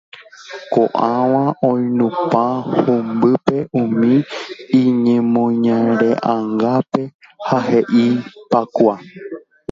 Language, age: Guarani, 19-29